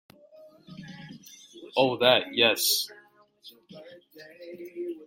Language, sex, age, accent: English, male, 30-39, United States English